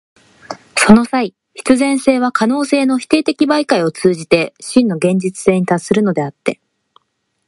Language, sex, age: Japanese, female, 19-29